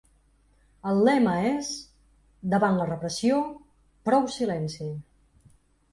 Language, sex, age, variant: Catalan, female, 40-49, Central